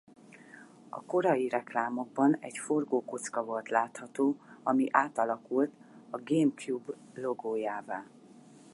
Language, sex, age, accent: Hungarian, female, 40-49, budapesti